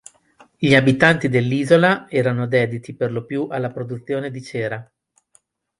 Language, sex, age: Italian, male, 40-49